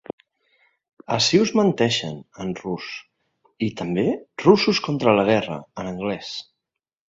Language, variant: Catalan, Central